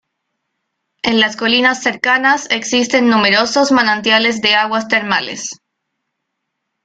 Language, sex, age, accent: Spanish, female, 19-29, Chileno: Chile, Cuyo